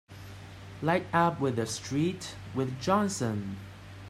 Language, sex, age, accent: English, male, 19-29, Hong Kong English